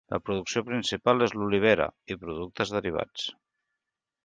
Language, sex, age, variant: Catalan, male, 40-49, Central